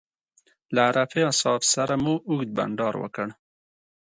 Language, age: Pashto, 30-39